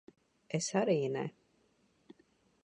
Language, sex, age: Latvian, female, 40-49